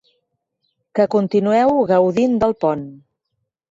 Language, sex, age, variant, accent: Catalan, female, 50-59, Central, central